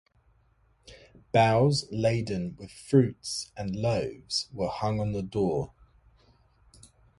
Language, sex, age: English, male, 40-49